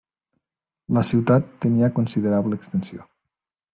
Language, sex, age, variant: Catalan, male, 19-29, Nord-Occidental